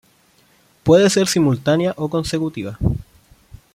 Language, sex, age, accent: Spanish, male, 19-29, Chileno: Chile, Cuyo